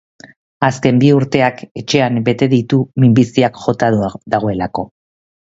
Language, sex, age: Basque, female, 40-49